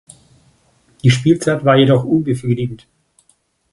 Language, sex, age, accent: German, male, 30-39, Deutschland Deutsch